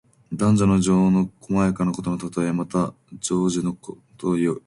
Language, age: Japanese, 19-29